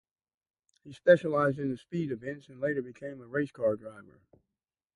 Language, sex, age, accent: English, male, 60-69, United States English